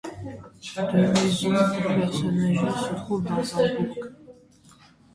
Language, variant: French, Français d'Europe